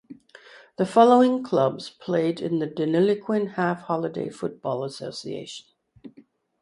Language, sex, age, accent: English, female, 60-69, Canadian English